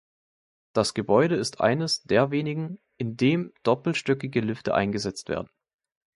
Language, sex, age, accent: German, male, 19-29, Deutschland Deutsch